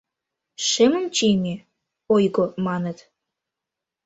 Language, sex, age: Mari, female, under 19